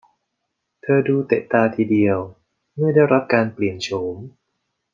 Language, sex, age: Thai, male, 40-49